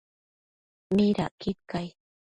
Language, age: Matsés, 19-29